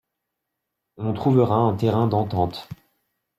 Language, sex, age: French, male, 19-29